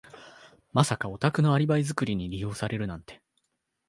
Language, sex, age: Japanese, male, 19-29